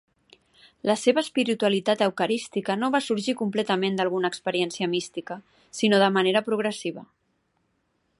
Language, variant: Catalan, Central